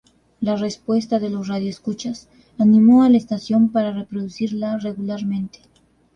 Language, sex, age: Spanish, female, 19-29